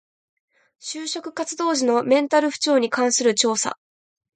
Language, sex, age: Japanese, female, 19-29